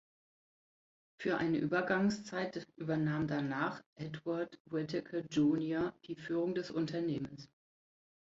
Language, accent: German, Hochdeutsch